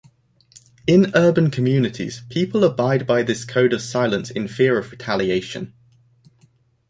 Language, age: English, 19-29